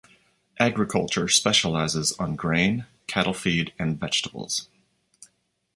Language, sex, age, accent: English, male, 40-49, United States English